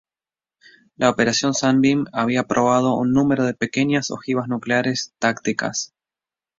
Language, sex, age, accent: Spanish, male, 19-29, Rioplatense: Argentina, Uruguay, este de Bolivia, Paraguay